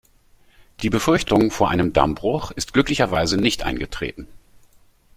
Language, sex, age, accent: German, male, 50-59, Deutschland Deutsch